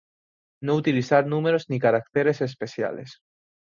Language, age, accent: Spanish, 19-29, España: Islas Canarias